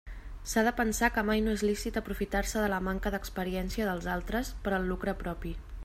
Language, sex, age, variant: Catalan, female, 19-29, Central